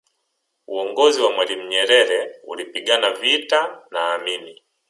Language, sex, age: Swahili, male, 30-39